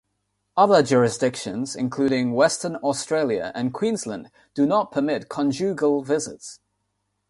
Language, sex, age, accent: English, male, 19-29, England English; India and South Asia (India, Pakistan, Sri Lanka)